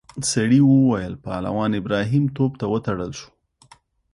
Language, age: Pashto, 30-39